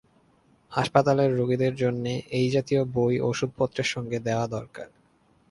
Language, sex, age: Bengali, male, 19-29